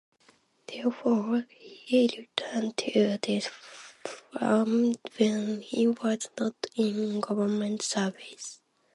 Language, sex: English, female